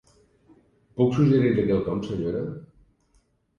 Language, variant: Catalan, Septentrional